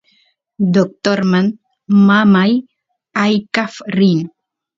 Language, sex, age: Santiago del Estero Quichua, female, 30-39